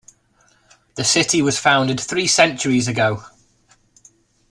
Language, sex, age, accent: English, male, 40-49, England English